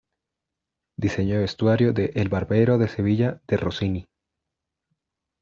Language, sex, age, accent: Spanish, male, 30-39, Andino-Pacífico: Colombia, Perú, Ecuador, oeste de Bolivia y Venezuela andina